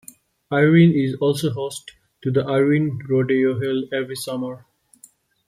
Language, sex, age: English, male, 19-29